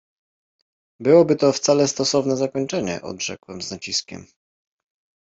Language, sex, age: Polish, male, 30-39